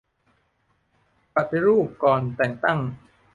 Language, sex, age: Thai, male, 19-29